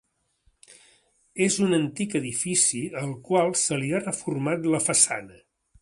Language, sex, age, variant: Catalan, male, 60-69, Central